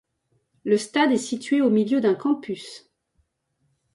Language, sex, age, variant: French, female, 40-49, Français de métropole